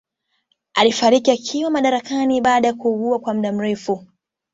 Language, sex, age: Swahili, female, 19-29